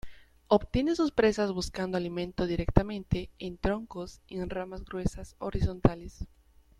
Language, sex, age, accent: Spanish, female, under 19, Andino-Pacífico: Colombia, Perú, Ecuador, oeste de Bolivia y Venezuela andina